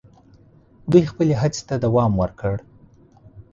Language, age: Pashto, 30-39